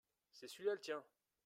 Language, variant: French, Français de métropole